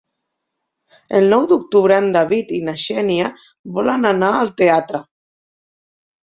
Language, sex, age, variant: Catalan, female, 40-49, Central